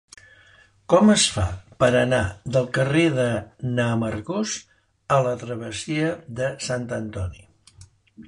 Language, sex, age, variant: Catalan, male, 60-69, Central